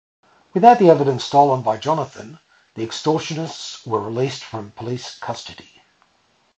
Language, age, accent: English, 50-59, Australian English